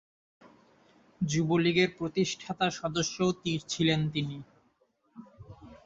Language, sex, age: Bengali, male, 19-29